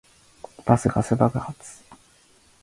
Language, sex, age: Japanese, male, 19-29